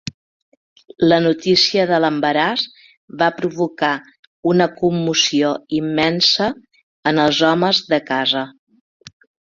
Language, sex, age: Catalan, female, 50-59